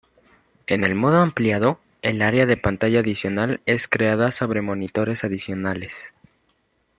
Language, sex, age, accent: Spanish, male, under 19, México